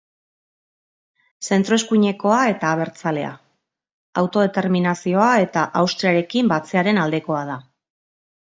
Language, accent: Basque, Mendebalekoa (Araba, Bizkaia, Gipuzkoako mendebaleko herri batzuk)